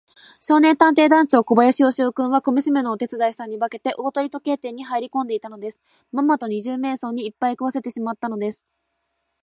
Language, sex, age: Japanese, female, 19-29